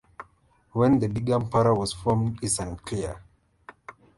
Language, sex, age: English, male, 19-29